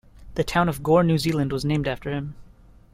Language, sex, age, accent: English, male, 19-29, Canadian English